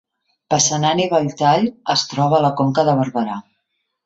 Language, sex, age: Catalan, female, 50-59